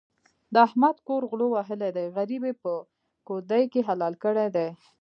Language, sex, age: Pashto, female, 19-29